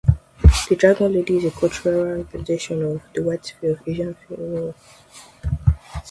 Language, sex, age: English, female, under 19